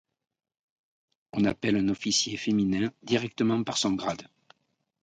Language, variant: French, Français de métropole